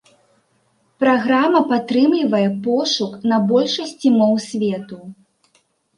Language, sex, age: Belarusian, female, 19-29